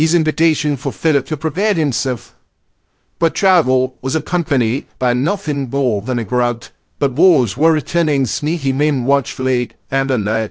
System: TTS, VITS